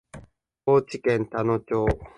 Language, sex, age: Japanese, male, 19-29